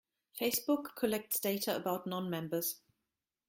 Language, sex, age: English, female, 40-49